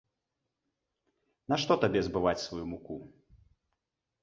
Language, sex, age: Belarusian, male, 30-39